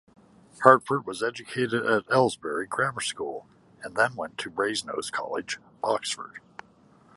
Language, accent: English, Canadian English